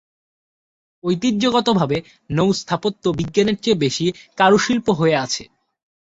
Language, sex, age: Bengali, male, under 19